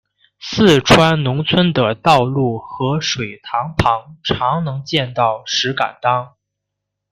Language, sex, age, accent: Chinese, male, 19-29, 出生地：河北省